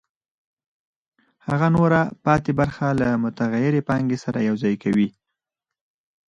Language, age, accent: Pashto, 30-39, پکتیا ولایت، احمدزی